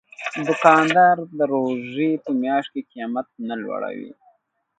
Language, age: Pashto, 30-39